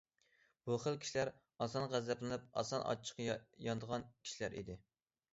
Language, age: Uyghur, 19-29